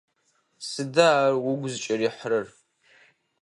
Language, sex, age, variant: Adyghe, male, under 19, Адыгабзэ (Кирил, пстэумэ зэдыряе)